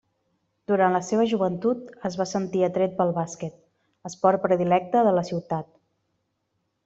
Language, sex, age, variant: Catalan, female, 30-39, Nord-Occidental